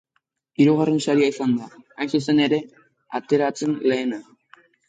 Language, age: Basque, under 19